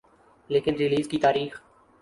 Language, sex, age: Urdu, male, 19-29